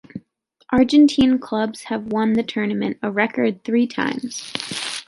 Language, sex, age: English, female, 19-29